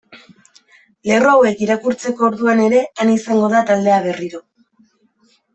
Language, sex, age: Basque, female, 30-39